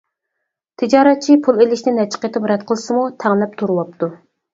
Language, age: Uyghur, 30-39